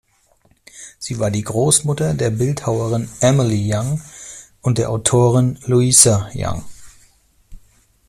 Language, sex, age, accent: German, male, 40-49, Deutschland Deutsch